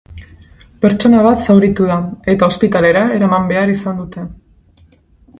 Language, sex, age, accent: Basque, female, 19-29, Mendebalekoa (Araba, Bizkaia, Gipuzkoako mendebaleko herri batzuk)